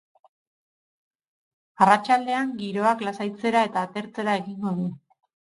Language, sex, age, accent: Basque, female, 30-39, Mendebalekoa (Araba, Bizkaia, Gipuzkoako mendebaleko herri batzuk)